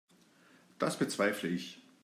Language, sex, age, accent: German, male, 50-59, Deutschland Deutsch